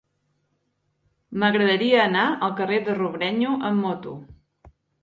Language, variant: Catalan, Central